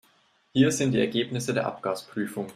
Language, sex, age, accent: German, male, 19-29, Deutschland Deutsch